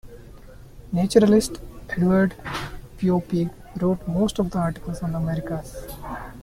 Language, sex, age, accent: English, male, 19-29, India and South Asia (India, Pakistan, Sri Lanka)